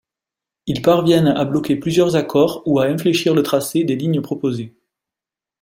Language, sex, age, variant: French, male, 30-39, Français de métropole